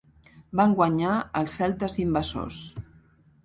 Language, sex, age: Catalan, female, 50-59